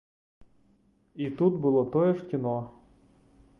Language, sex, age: Belarusian, male, 30-39